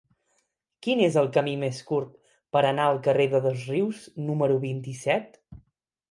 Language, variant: Catalan, Central